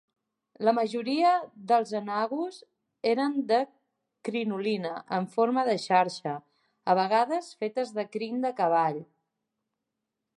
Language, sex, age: Catalan, female, 30-39